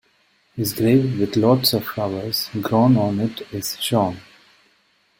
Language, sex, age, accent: English, male, 30-39, India and South Asia (India, Pakistan, Sri Lanka)